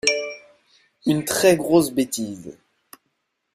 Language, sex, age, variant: French, male, 19-29, Français de métropole